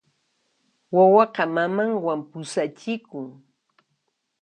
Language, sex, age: Puno Quechua, female, 19-29